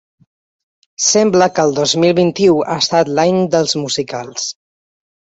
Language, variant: Catalan, Balear